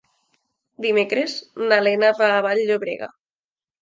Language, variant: Catalan, Nord-Occidental